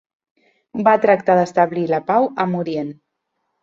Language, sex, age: Catalan, female, 30-39